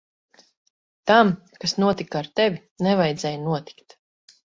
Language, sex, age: Latvian, female, 30-39